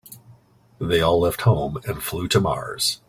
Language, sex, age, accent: English, male, 40-49, United States English